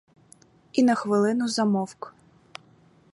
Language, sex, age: Ukrainian, female, 19-29